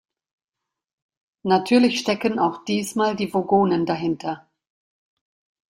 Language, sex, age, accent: German, female, 60-69, Deutschland Deutsch